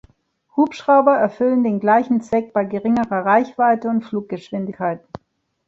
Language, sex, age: German, female, 40-49